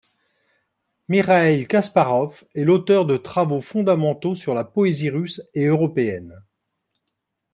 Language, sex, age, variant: French, male, 50-59, Français de métropole